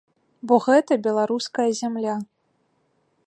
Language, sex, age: Belarusian, female, 19-29